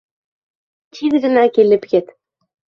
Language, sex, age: Bashkir, female, 19-29